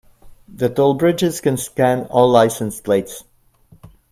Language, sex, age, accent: English, male, 40-49, Canadian English